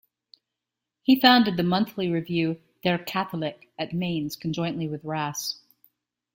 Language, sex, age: English, female, 50-59